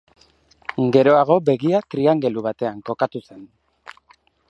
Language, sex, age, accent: Basque, male, 30-39, Mendebalekoa (Araba, Bizkaia, Gipuzkoako mendebaleko herri batzuk)